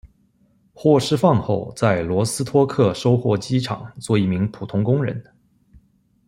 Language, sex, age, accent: Chinese, male, 19-29, 出生地：北京市